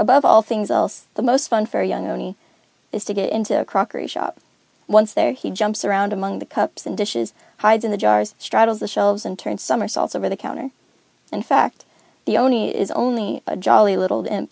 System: none